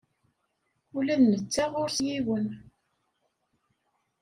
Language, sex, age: Kabyle, female, 30-39